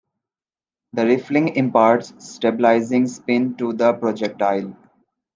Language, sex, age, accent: English, male, 19-29, India and South Asia (India, Pakistan, Sri Lanka)